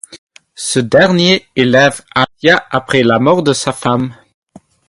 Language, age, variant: French, 19-29, Français d'Europe